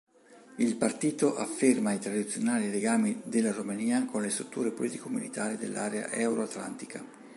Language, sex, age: Italian, male, 50-59